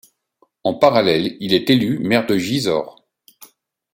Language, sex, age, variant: French, male, 40-49, Français de métropole